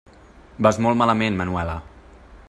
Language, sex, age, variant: Catalan, male, 30-39, Central